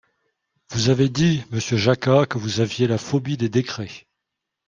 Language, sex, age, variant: French, male, 30-39, Français de métropole